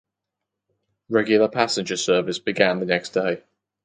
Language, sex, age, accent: English, male, under 19, England English